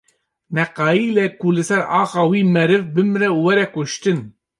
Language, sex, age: Kurdish, male, 30-39